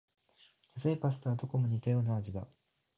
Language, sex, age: Japanese, male, 19-29